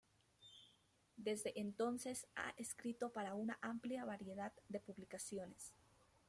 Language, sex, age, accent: Spanish, female, 19-29, Andino-Pacífico: Colombia, Perú, Ecuador, oeste de Bolivia y Venezuela andina